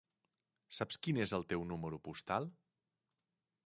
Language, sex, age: Catalan, male, 40-49